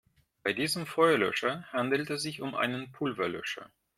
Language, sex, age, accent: German, male, 40-49, Russisch Deutsch